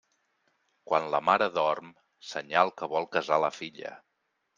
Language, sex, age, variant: Catalan, male, 40-49, Central